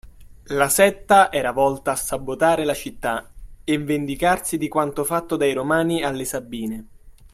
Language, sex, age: Italian, male, 19-29